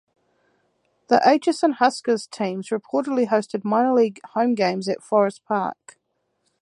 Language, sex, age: English, female, 30-39